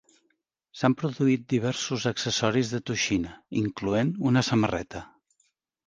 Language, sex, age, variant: Catalan, male, 50-59, Central